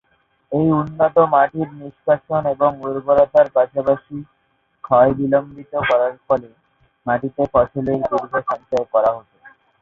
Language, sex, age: Bengali, male, 19-29